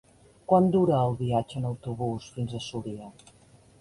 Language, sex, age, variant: Catalan, female, 50-59, Central